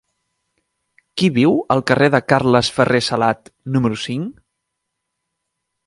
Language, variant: Catalan, Central